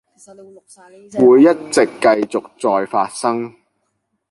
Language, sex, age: Chinese, male, 19-29